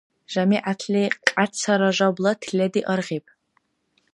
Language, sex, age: Dargwa, female, 19-29